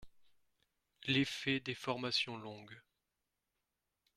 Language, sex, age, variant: French, male, 19-29, Français de métropole